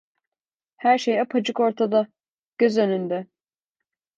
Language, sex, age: Turkish, female, 19-29